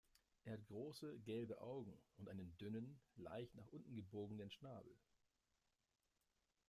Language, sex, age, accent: German, male, 30-39, Deutschland Deutsch